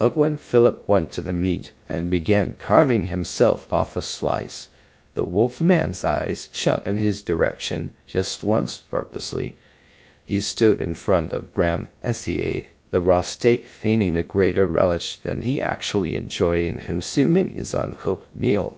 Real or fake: fake